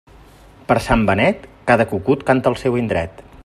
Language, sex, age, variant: Catalan, male, 30-39, Central